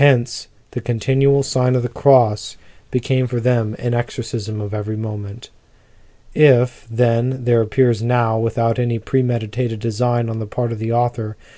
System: none